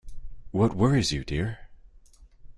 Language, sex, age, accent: English, male, 19-29, United States English